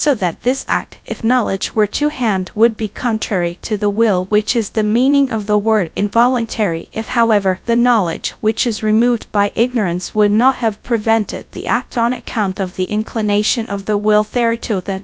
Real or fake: fake